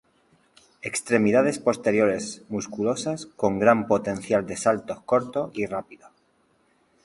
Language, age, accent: Spanish, 30-39, España: Sur peninsular (Andalucia, Extremadura, Murcia)